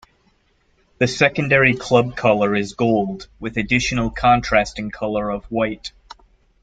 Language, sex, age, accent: English, male, 30-39, United States English